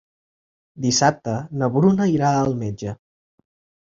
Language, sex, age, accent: Catalan, male, 19-29, central; septentrional